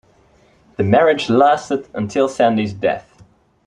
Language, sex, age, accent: English, male, 19-29, Dutch